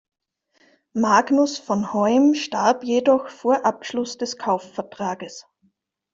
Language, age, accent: German, 19-29, Österreichisches Deutsch